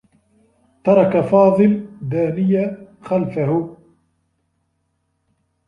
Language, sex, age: Arabic, male, 30-39